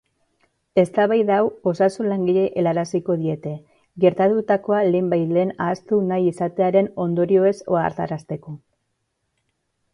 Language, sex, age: Basque, female, 30-39